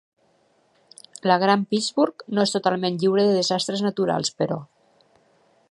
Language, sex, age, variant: Catalan, female, 50-59, Nord-Occidental